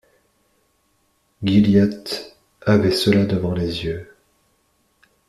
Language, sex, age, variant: French, male, 30-39, Français de métropole